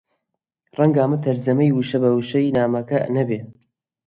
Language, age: Central Kurdish, 19-29